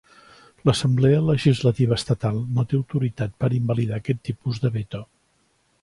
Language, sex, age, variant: Catalan, male, 60-69, Central